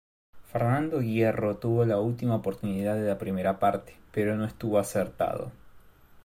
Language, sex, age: Spanish, male, 19-29